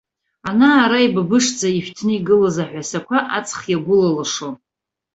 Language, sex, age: Abkhazian, female, 40-49